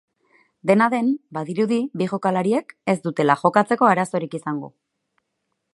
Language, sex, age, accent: Basque, female, 30-39, Erdialdekoa edo Nafarra (Gipuzkoa, Nafarroa)